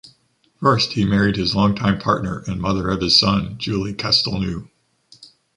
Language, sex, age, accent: English, male, 50-59, United States English